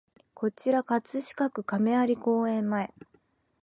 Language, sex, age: Japanese, female, 19-29